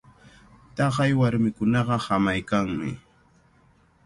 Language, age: Cajatambo North Lima Quechua, 19-29